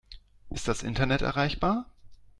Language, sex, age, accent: German, male, 40-49, Deutschland Deutsch